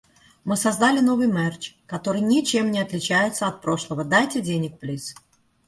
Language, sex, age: Russian, female, 40-49